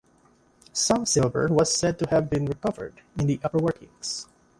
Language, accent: English, Filipino